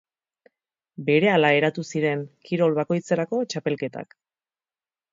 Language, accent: Basque, Erdialdekoa edo Nafarra (Gipuzkoa, Nafarroa)